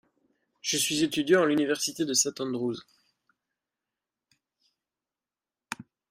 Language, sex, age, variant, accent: French, male, 19-29, Français d'Europe, Français de Belgique